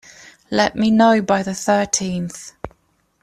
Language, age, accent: English, 19-29, England English